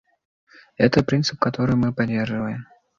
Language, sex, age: Russian, male, 19-29